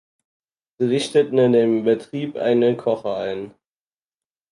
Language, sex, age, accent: German, male, under 19, Deutschland Deutsch